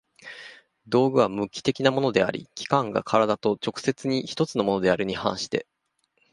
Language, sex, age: Japanese, male, 30-39